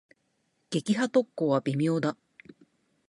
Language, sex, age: Japanese, female, 40-49